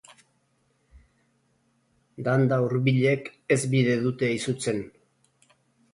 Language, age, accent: Basque, 60-69, Erdialdekoa edo Nafarra (Gipuzkoa, Nafarroa)